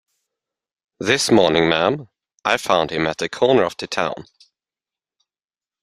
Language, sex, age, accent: English, male, 19-29, England English